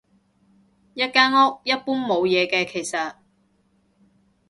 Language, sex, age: Cantonese, female, 30-39